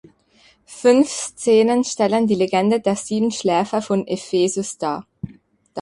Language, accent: German, Schweizerdeutsch